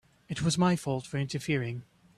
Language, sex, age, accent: English, male, 30-39, United States English